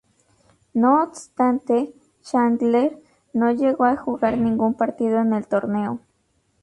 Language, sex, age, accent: Spanish, female, 19-29, México